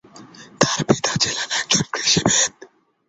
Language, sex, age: Bengali, male, 19-29